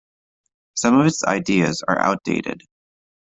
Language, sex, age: English, male, 19-29